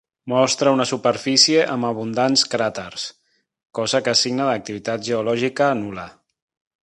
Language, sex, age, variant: Catalan, male, 30-39, Central